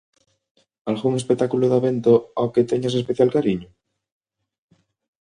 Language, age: Galician, 30-39